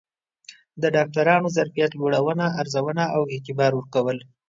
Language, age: Pashto, 30-39